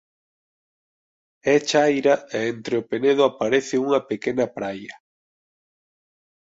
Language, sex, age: Galician, male, 30-39